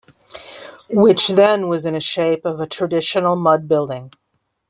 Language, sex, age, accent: English, female, 40-49, United States English